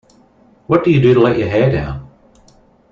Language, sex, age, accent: English, male, 40-49, Australian English